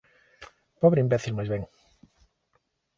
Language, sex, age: Galician, male, 50-59